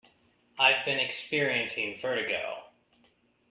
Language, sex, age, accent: English, male, 30-39, United States English